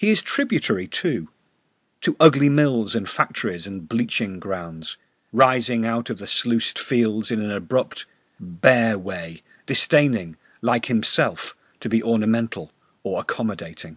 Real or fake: real